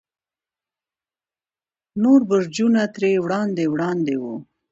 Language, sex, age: Pashto, female, 19-29